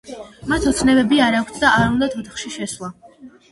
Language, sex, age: Georgian, female, under 19